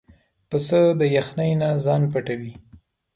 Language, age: Pashto, 19-29